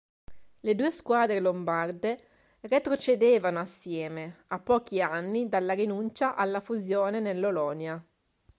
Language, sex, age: Italian, female, 30-39